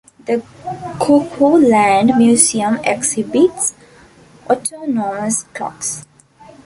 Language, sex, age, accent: English, female, 19-29, India and South Asia (India, Pakistan, Sri Lanka)